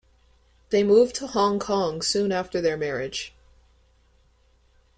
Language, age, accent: English, under 19, United States English